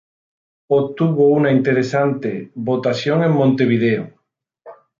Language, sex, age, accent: Spanish, male, 19-29, España: Sur peninsular (Andalucia, Extremadura, Murcia)